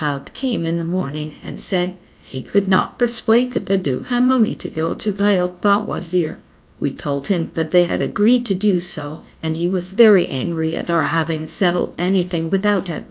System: TTS, GlowTTS